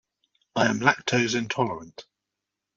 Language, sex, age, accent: English, male, 40-49, England English